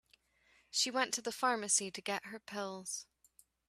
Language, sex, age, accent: English, female, 19-29, United States English